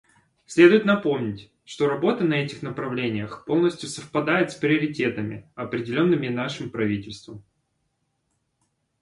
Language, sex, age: Russian, male, 19-29